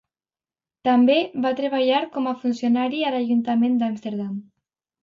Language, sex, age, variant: Catalan, female, under 19, Alacantí